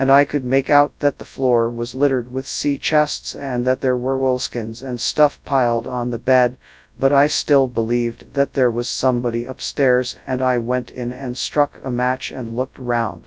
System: TTS, FastPitch